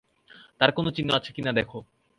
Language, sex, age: Bengali, male, 19-29